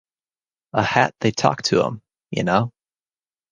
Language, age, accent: English, 19-29, United States English